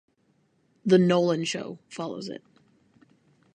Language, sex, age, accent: English, female, 19-29, United States English